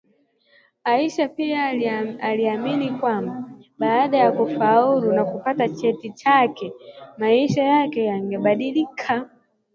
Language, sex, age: Swahili, female, 19-29